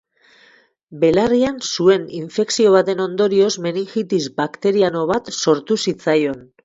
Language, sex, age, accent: Basque, female, 40-49, Mendebalekoa (Araba, Bizkaia, Gipuzkoako mendebaleko herri batzuk)